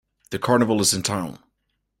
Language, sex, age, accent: English, male, 19-29, United States English